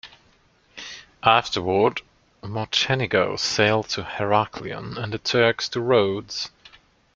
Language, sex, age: English, male, 30-39